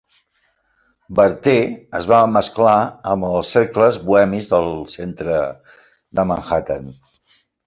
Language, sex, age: Catalan, male, 60-69